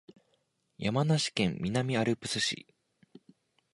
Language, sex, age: Japanese, male, 19-29